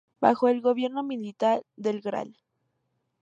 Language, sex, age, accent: Spanish, female, 19-29, México